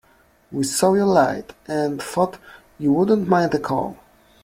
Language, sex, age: English, male, 30-39